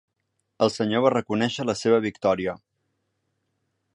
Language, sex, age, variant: Catalan, male, 19-29, Central